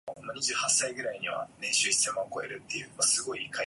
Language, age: English, 19-29